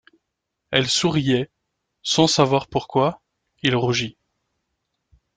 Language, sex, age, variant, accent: French, male, 30-39, Français d'Europe, Français de Belgique